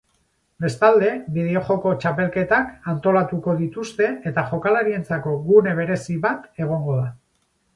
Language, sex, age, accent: Basque, male, 50-59, Mendebalekoa (Araba, Bizkaia, Gipuzkoako mendebaleko herri batzuk)